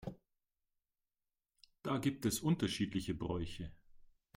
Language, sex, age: German, male, 40-49